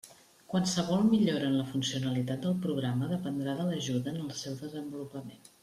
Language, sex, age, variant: Catalan, female, 50-59, Central